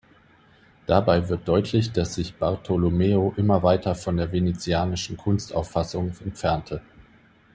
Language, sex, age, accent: German, male, 40-49, Deutschland Deutsch